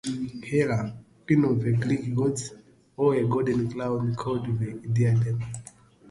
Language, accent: English, Southern African (South Africa, Zimbabwe, Namibia)